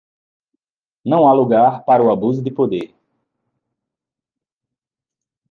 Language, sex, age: Portuguese, male, 19-29